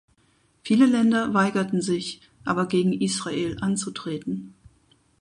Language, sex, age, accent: German, female, 40-49, Deutschland Deutsch